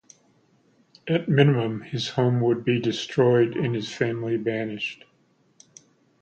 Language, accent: English, United States English